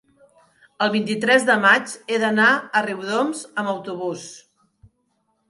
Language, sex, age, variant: Catalan, female, 40-49, Central